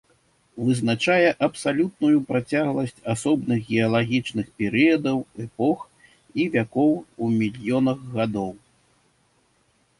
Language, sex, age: Belarusian, male, 50-59